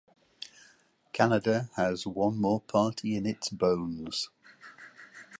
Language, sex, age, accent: English, male, 70-79, England English